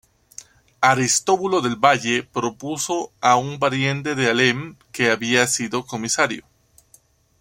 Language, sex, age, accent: Spanish, male, 19-29, Andino-Pacífico: Colombia, Perú, Ecuador, oeste de Bolivia y Venezuela andina